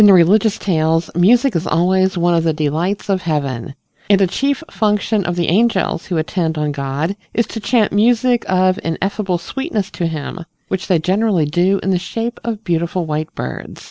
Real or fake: real